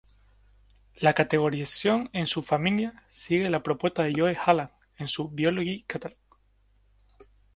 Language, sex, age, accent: Spanish, male, 19-29, España: Islas Canarias